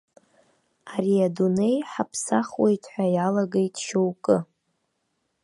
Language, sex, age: Abkhazian, female, under 19